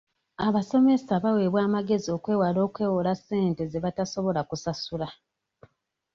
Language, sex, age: Ganda, female, 19-29